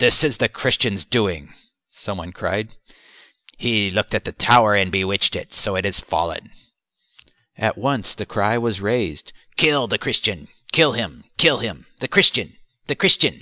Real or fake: real